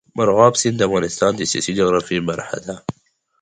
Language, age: Pashto, 19-29